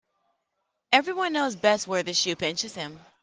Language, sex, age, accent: English, female, 19-29, United States English